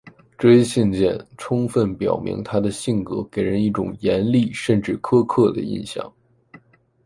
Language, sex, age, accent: Chinese, male, 19-29, 出生地：北京市